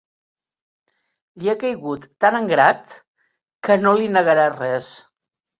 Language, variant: Catalan, Central